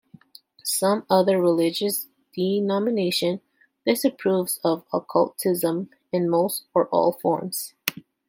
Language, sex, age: English, female, 19-29